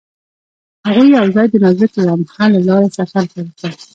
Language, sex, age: Pashto, female, 19-29